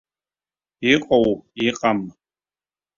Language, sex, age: Abkhazian, male, 30-39